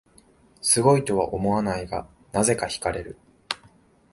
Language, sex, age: Japanese, male, 19-29